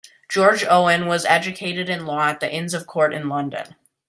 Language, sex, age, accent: English, male, under 19, United States English